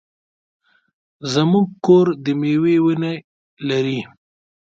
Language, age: Pashto, 19-29